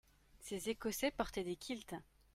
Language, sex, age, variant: French, female, 30-39, Français de métropole